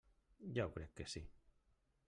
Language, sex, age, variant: Catalan, male, 50-59, Central